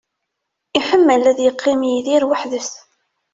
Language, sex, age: Kabyle, female, 30-39